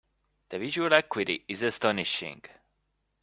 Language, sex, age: English, male, 30-39